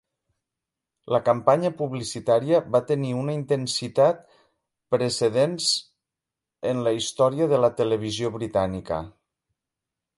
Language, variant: Catalan, Septentrional